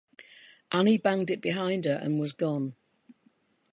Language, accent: English, England English